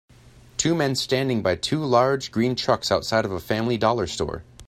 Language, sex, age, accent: English, male, 19-29, United States English